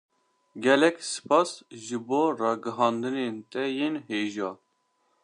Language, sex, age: Kurdish, male, under 19